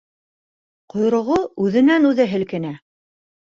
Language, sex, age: Bashkir, female, 30-39